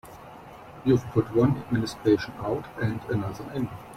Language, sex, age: English, male, 19-29